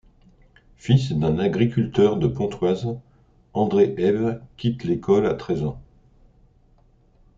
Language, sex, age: French, male, 60-69